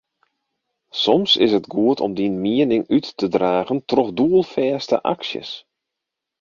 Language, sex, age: Western Frisian, male, 40-49